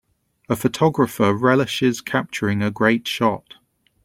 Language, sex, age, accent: English, male, 30-39, England English